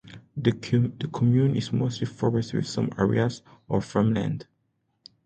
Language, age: English, 19-29